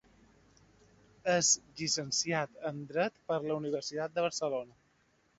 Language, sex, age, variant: Catalan, male, 30-39, Balear